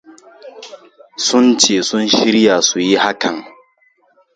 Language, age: Hausa, 19-29